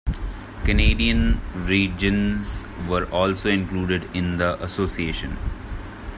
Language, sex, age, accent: English, male, 30-39, India and South Asia (India, Pakistan, Sri Lanka)